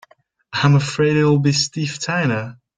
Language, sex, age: English, male, under 19